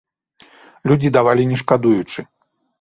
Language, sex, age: Belarusian, male, 50-59